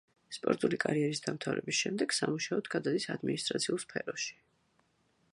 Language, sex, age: Georgian, female, 40-49